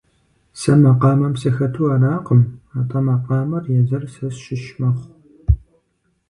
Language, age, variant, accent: Kabardian, 19-29, Адыгэбзэ (Къэбэрдей, Кирил, псоми зэдай), Джылэхъстэней (Gilahsteney)